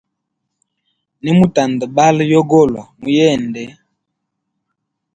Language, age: Hemba, 30-39